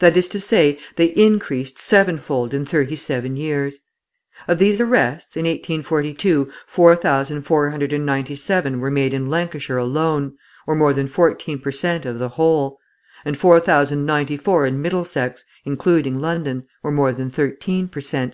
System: none